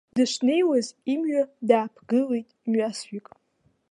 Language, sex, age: Abkhazian, female, under 19